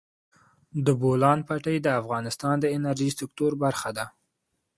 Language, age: Pashto, 19-29